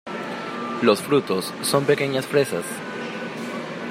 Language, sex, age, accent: Spanish, male, 19-29, Andino-Pacífico: Colombia, Perú, Ecuador, oeste de Bolivia y Venezuela andina